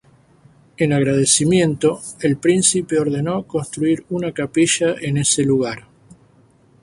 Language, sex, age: Spanish, male, 70-79